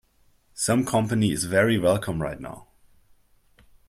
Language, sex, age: English, male, 30-39